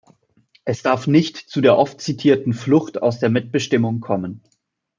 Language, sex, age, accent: German, male, 19-29, Deutschland Deutsch